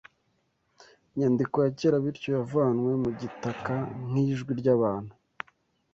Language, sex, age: Kinyarwanda, male, 19-29